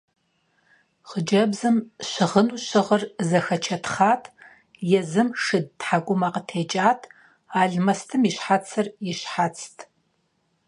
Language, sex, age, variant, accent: Kabardian, female, 30-39, Адыгэбзэ (Къэбэрдей, Кирил, псоми зэдай), Джылэхъстэней (Gilahsteney)